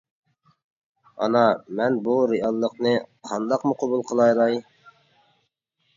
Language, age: Uyghur, 30-39